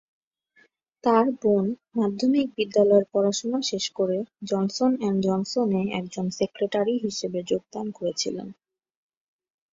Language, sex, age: Bengali, female, 19-29